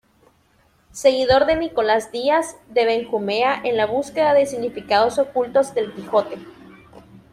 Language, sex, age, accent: Spanish, female, 19-29, América central